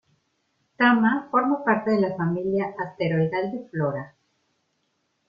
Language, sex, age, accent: Spanish, female, 40-49, México